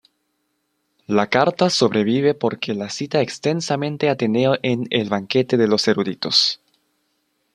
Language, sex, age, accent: Spanish, male, 19-29, Andino-Pacífico: Colombia, Perú, Ecuador, oeste de Bolivia y Venezuela andina